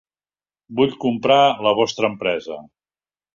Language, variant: Catalan, Nord-Occidental